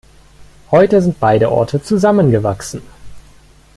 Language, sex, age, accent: German, male, 19-29, Deutschland Deutsch